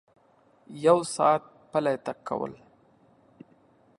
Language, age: Pashto, 30-39